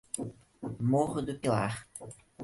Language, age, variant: Portuguese, 19-29, Portuguese (Brasil)